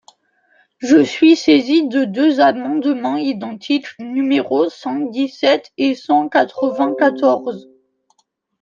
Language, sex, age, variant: French, male, under 19, Français de métropole